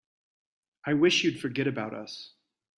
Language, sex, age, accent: English, male, 19-29, United States English